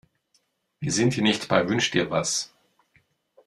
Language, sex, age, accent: German, male, 40-49, Deutschland Deutsch